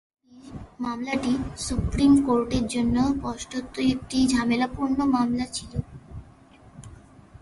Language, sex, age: Bengali, female, under 19